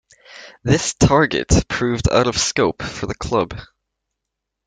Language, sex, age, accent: English, male, 19-29, United States English